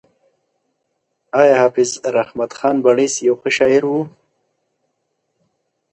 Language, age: Pashto, 19-29